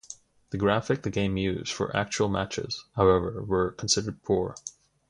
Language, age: English, 19-29